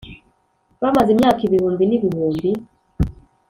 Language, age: Kinyarwanda, 19-29